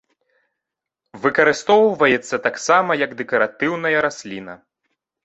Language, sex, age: Belarusian, male, 19-29